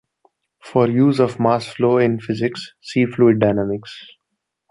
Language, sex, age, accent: English, male, 19-29, India and South Asia (India, Pakistan, Sri Lanka)